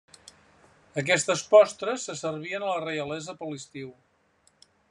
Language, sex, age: Catalan, male, 70-79